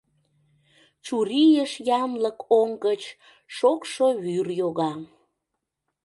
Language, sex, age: Mari, female, 30-39